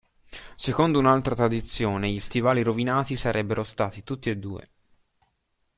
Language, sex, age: Italian, male, under 19